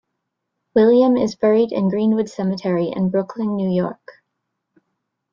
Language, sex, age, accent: English, female, 30-39, United States English